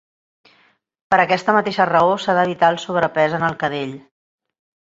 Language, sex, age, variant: Catalan, female, 50-59, Central